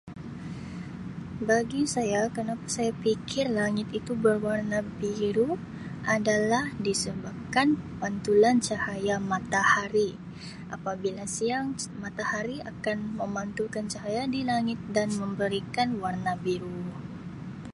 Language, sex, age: Sabah Malay, female, 19-29